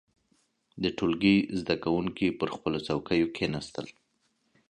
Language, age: Pashto, 30-39